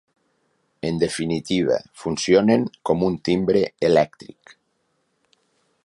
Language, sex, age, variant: Catalan, male, 40-49, Nord-Occidental